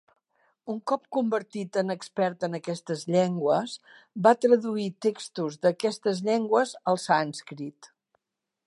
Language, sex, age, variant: Catalan, female, 60-69, Central